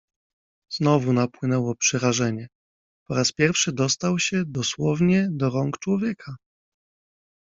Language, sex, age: Polish, male, 30-39